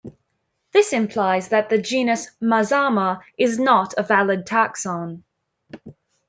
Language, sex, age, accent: English, female, under 19, England English